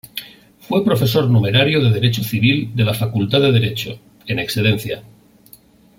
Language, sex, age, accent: Spanish, male, 50-59, España: Norte peninsular (Asturias, Castilla y León, Cantabria, País Vasco, Navarra, Aragón, La Rioja, Guadalajara, Cuenca)